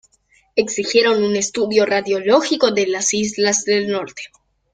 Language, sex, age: Spanish, male, under 19